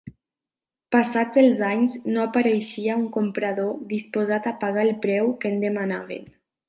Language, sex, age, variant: Catalan, female, 19-29, Nord-Occidental